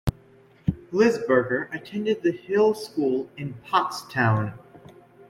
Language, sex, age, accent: English, male, under 19, United States English